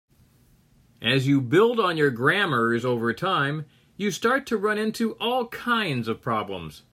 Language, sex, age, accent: English, male, 60-69, United States English